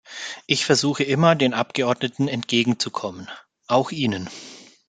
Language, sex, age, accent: German, male, 30-39, Deutschland Deutsch